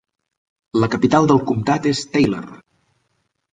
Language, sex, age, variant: Catalan, male, 40-49, Central